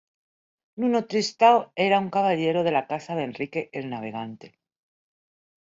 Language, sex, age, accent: Spanish, female, 40-49, España: Norte peninsular (Asturias, Castilla y León, Cantabria, País Vasco, Navarra, Aragón, La Rioja, Guadalajara, Cuenca)